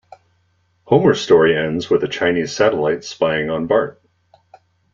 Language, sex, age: English, male, 40-49